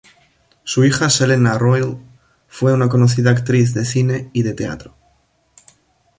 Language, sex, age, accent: Spanish, male, 19-29, España: Norte peninsular (Asturias, Castilla y León, Cantabria, País Vasco, Navarra, Aragón, La Rioja, Guadalajara, Cuenca)